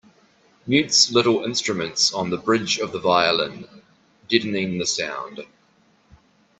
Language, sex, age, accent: English, male, 40-49, New Zealand English